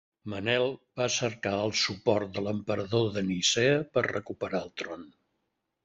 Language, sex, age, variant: Catalan, male, 70-79, Central